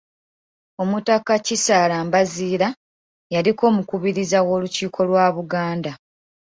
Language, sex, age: Ganda, female, 19-29